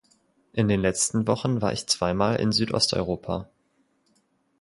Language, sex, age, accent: German, male, 19-29, Deutschland Deutsch